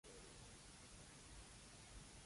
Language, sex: Cantonese, female